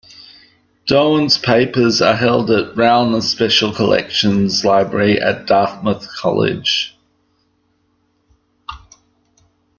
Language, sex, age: English, male, 40-49